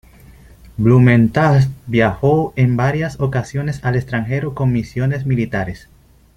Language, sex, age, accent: Spanish, male, 19-29, Caribe: Cuba, Venezuela, Puerto Rico, República Dominicana, Panamá, Colombia caribeña, México caribeño, Costa del golfo de México